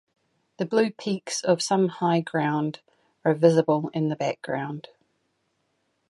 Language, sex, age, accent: English, female, 40-49, New Zealand English